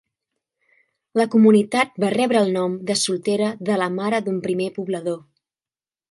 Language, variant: Catalan, Central